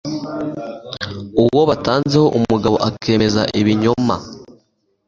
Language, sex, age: Kinyarwanda, male, under 19